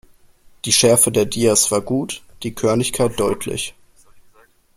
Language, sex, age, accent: German, male, under 19, Deutschland Deutsch